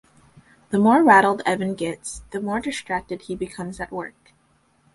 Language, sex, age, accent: English, female, 19-29, United States English